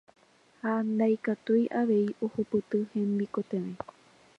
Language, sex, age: Guarani, female, 19-29